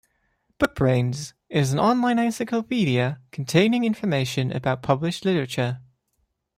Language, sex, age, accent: English, male, 19-29, England English